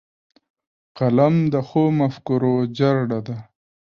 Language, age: Pashto, 19-29